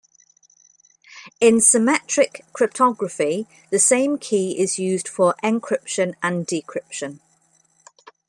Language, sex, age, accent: English, female, 40-49, Welsh English